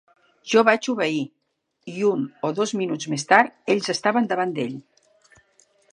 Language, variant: Catalan, Central